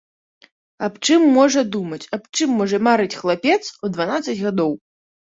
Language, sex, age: Belarusian, female, 19-29